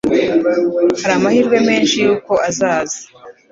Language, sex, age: Kinyarwanda, female, 50-59